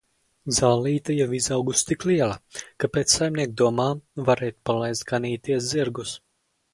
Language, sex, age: Latvian, male, under 19